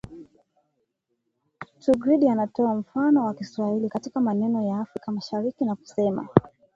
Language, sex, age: Swahili, female, 19-29